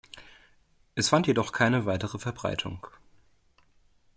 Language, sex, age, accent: German, male, 30-39, Deutschland Deutsch